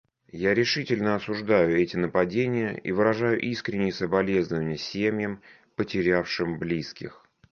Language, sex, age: Russian, male, 30-39